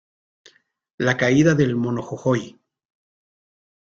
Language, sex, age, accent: Spanish, male, 50-59, México